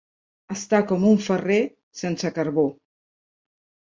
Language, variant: Catalan, Central